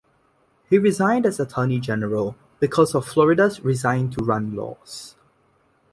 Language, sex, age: English, male, under 19